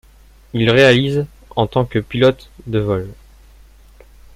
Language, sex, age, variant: French, male, under 19, Français de métropole